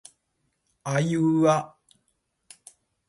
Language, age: Japanese, 40-49